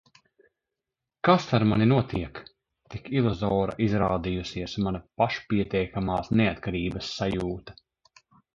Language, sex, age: Latvian, male, 30-39